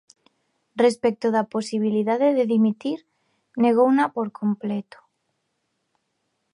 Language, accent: Galician, Normativo (estándar)